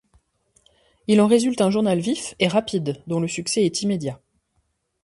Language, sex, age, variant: French, female, 40-49, Français de métropole